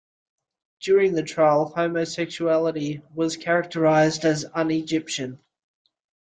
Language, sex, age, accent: English, male, 30-39, Australian English